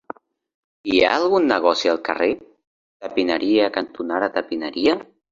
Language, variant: Catalan, Central